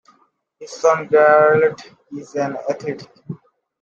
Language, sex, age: English, male, 19-29